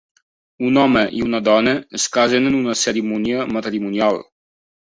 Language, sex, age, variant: Catalan, male, 19-29, Septentrional